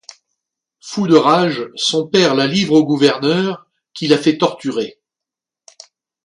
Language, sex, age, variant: French, male, 50-59, Français de métropole